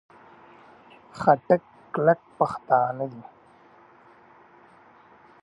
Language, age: Pashto, 19-29